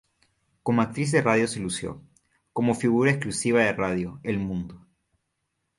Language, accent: Spanish, Andino-Pacífico: Colombia, Perú, Ecuador, oeste de Bolivia y Venezuela andina